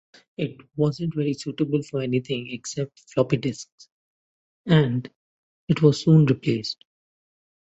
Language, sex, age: English, male, 19-29